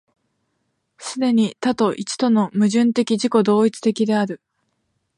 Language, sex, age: Japanese, female, 19-29